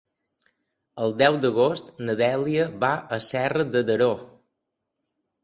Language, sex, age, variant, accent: Catalan, male, 30-39, Balear, mallorquí